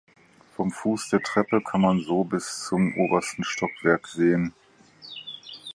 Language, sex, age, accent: German, male, 50-59, Deutschland Deutsch